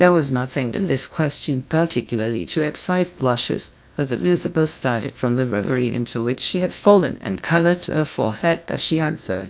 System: TTS, GlowTTS